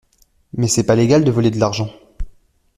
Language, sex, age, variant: French, male, 30-39, Français de métropole